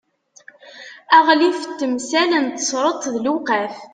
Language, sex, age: Kabyle, female, 19-29